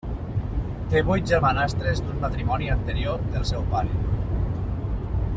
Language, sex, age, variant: Catalan, male, 40-49, Nord-Occidental